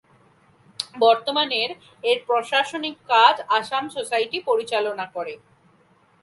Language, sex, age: Bengali, female, 19-29